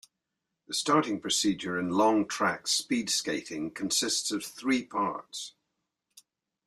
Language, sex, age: English, male, 70-79